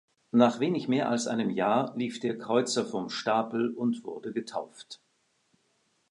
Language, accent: German, Schweizerdeutsch